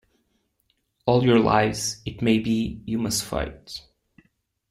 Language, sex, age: English, male, 30-39